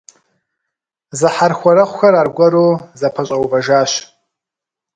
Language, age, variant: Kabardian, 30-39, Адыгэбзэ (Къэбэрдей, Кирил, псоми зэдай)